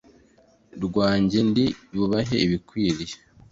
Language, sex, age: Kinyarwanda, male, 19-29